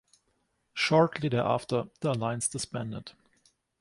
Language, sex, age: English, male, 19-29